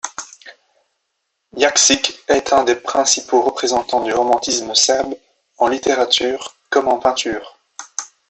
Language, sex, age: French, male, under 19